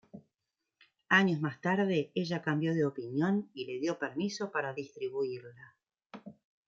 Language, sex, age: Spanish, female, 50-59